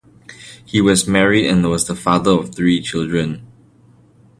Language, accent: English, Malaysian English